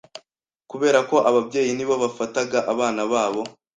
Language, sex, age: Kinyarwanda, male, 19-29